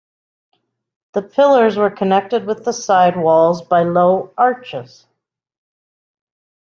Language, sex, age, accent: English, female, 50-59, United States English